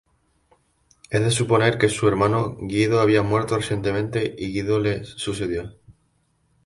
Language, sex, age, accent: Spanish, male, 19-29, España: Islas Canarias